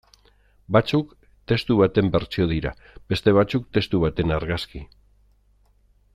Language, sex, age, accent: Basque, male, 50-59, Erdialdekoa edo Nafarra (Gipuzkoa, Nafarroa)